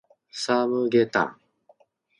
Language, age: Japanese, 40-49